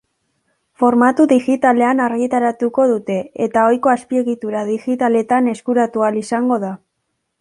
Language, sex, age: Basque, female, under 19